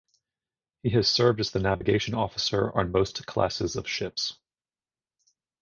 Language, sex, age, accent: English, male, 30-39, United States English